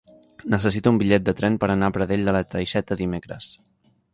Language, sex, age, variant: Catalan, male, 19-29, Central